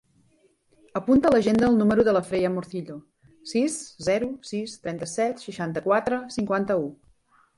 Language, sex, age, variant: Catalan, female, 50-59, Central